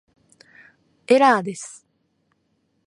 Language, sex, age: Japanese, female, 19-29